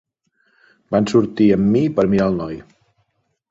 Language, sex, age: Catalan, male, 40-49